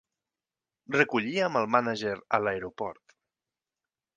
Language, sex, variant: Catalan, male, Central